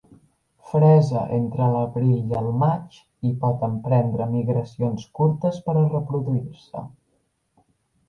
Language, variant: Catalan, Balear